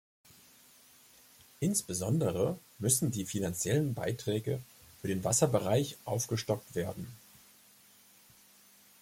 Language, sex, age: German, male, 30-39